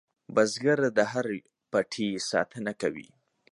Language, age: Pashto, under 19